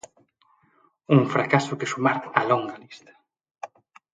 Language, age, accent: Galician, 19-29, Normativo (estándar)